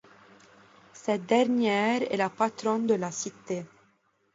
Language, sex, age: French, female, under 19